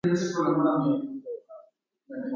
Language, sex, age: Guarani, male, 19-29